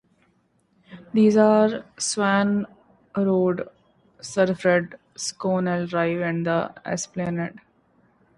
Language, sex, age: English, female, 19-29